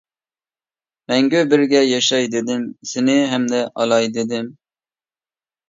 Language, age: Uyghur, 30-39